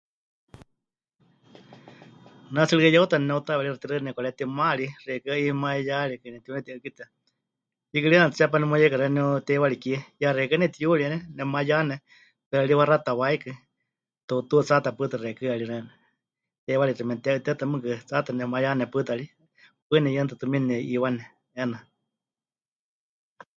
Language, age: Huichol, 50-59